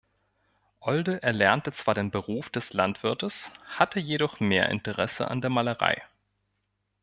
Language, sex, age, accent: German, male, 30-39, Deutschland Deutsch